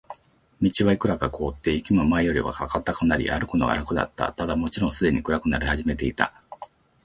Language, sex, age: Japanese, male, 40-49